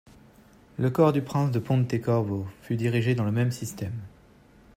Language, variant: French, Français de métropole